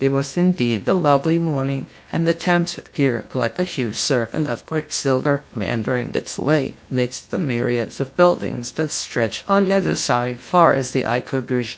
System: TTS, GlowTTS